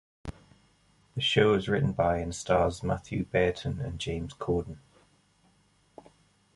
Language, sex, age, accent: English, male, 40-49, England English